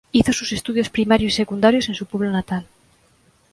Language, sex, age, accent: Spanish, female, 30-39, España: Centro-Sur peninsular (Madrid, Toledo, Castilla-La Mancha)